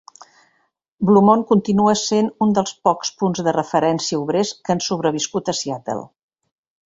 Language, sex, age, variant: Catalan, female, 50-59, Central